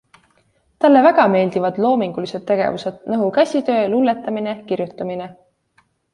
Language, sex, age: Estonian, female, 19-29